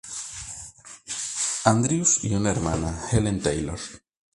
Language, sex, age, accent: Spanish, male, 30-39, España: Sur peninsular (Andalucia, Extremadura, Murcia)